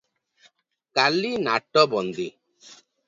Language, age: Odia, 50-59